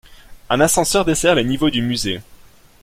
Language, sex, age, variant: French, male, 19-29, Français de métropole